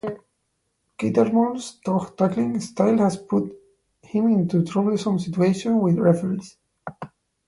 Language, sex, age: English, male, 19-29